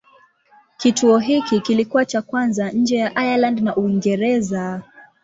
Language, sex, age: Swahili, female, 19-29